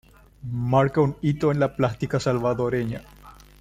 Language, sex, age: Spanish, male, 19-29